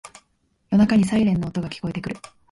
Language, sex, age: Japanese, female, 19-29